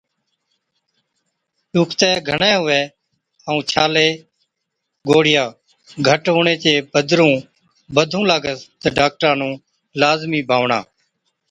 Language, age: Od, 40-49